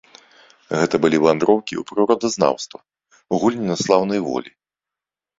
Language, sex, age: Belarusian, male, 40-49